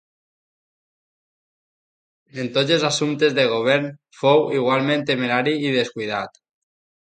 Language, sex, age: Catalan, male, 19-29